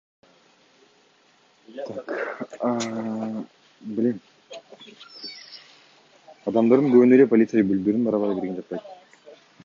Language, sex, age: Kyrgyz, male, 19-29